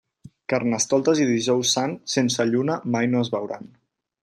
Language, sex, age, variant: Catalan, male, 19-29, Central